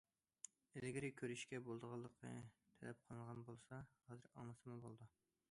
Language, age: Uyghur, 19-29